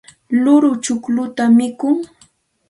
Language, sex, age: Santa Ana de Tusi Pasco Quechua, female, 30-39